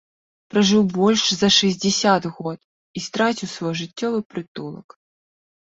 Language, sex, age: Belarusian, female, 30-39